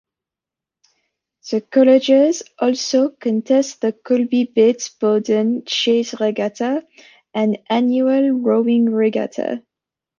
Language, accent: English, United States English